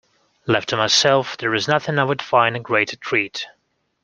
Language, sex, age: English, male, 19-29